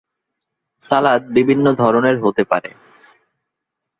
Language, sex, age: Bengali, male, 19-29